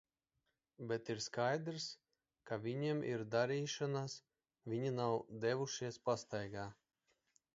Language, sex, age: Latvian, female, 60-69